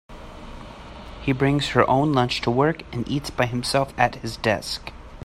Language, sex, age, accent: English, male, 40-49, United States English